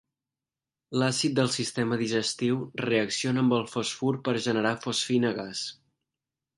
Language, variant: Catalan, Balear